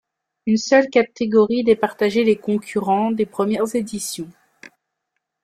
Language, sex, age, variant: French, female, 30-39, Français de métropole